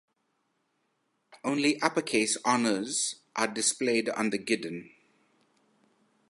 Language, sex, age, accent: English, male, 40-49, England English